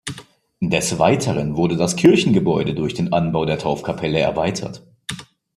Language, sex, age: German, male, 19-29